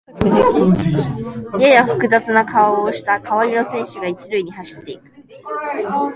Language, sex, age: Japanese, female, 19-29